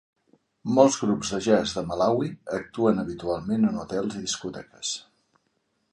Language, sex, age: Catalan, male, 50-59